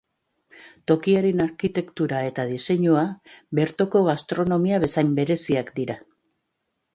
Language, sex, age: Basque, female, 50-59